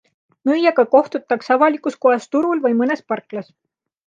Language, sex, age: Estonian, female, 30-39